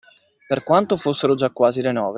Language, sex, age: Italian, male, 30-39